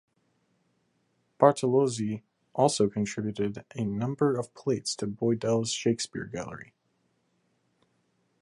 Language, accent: English, United States English